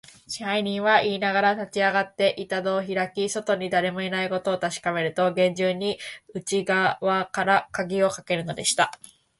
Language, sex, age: Japanese, female, 19-29